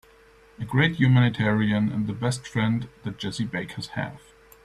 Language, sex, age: English, male, 40-49